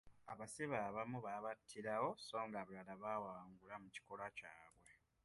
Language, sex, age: Ganda, male, 19-29